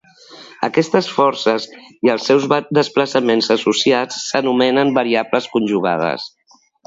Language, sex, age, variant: Catalan, female, 50-59, Septentrional